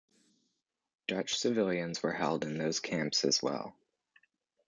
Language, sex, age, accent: English, male, under 19, Canadian English